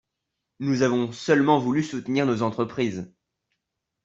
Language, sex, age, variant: French, male, under 19, Français de métropole